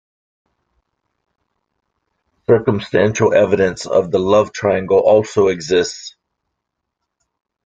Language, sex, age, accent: English, male, 40-49, United States English